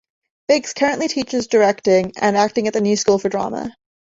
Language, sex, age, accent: English, female, 19-29, England English